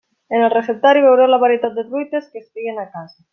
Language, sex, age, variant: Catalan, female, 19-29, Nord-Occidental